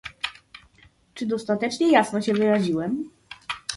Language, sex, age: Polish, female, 19-29